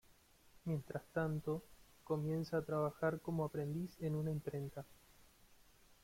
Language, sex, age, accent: Spanish, male, 30-39, Rioplatense: Argentina, Uruguay, este de Bolivia, Paraguay